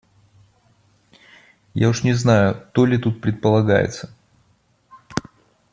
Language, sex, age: Russian, male, 30-39